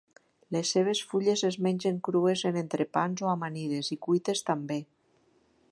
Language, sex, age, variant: Catalan, female, 50-59, Central